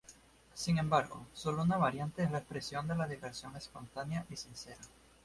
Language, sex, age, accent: Spanish, male, 19-29, Caribe: Cuba, Venezuela, Puerto Rico, República Dominicana, Panamá, Colombia caribeña, México caribeño, Costa del golfo de México